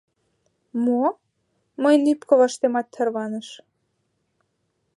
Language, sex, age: Mari, female, under 19